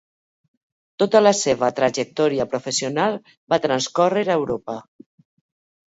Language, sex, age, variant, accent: Catalan, female, 50-59, Valencià meridional, valencià